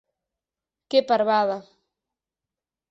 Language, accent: Galician, Normativo (estándar)